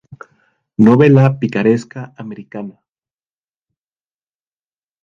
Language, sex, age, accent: Spanish, male, 19-29, México